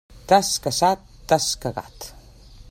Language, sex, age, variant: Catalan, female, 40-49, Central